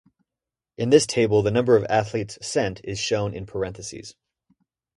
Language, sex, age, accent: English, male, 19-29, United States English